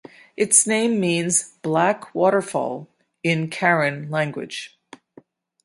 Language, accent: English, United States English; Canadian English